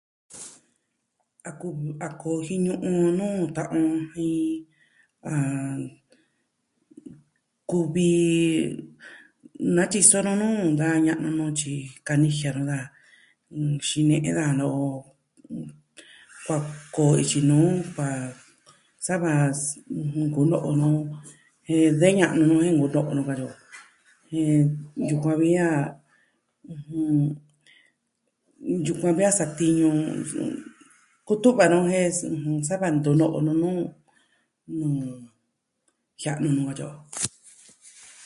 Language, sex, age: Southwestern Tlaxiaco Mixtec, female, 40-49